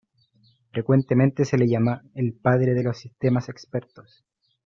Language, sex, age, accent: Spanish, male, 19-29, Chileno: Chile, Cuyo